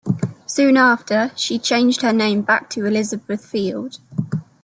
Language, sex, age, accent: English, female, 19-29, England English